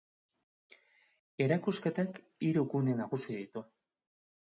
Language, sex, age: Basque, male, 30-39